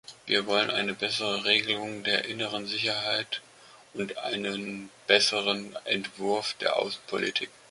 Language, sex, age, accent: German, male, 30-39, Deutschland Deutsch